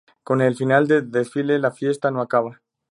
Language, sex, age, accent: Spanish, male, 19-29, México